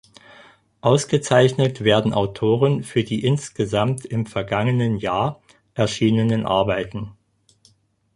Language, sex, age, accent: German, male, 50-59, Deutschland Deutsch